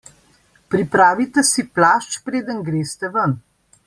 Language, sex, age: Slovenian, female, 50-59